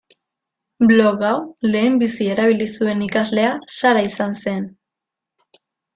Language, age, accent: Basque, 19-29, Erdialdekoa edo Nafarra (Gipuzkoa, Nafarroa)